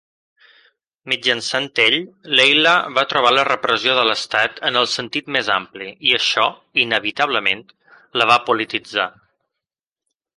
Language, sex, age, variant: Catalan, male, 30-39, Balear